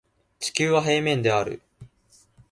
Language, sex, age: Japanese, male, 19-29